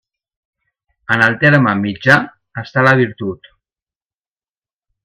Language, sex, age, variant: Catalan, male, 50-59, Central